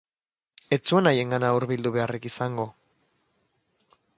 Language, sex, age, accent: Basque, male, 19-29, Erdialdekoa edo Nafarra (Gipuzkoa, Nafarroa)